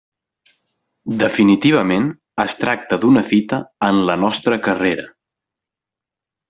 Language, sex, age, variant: Catalan, male, 19-29, Central